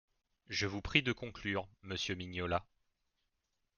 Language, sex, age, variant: French, male, 40-49, Français de métropole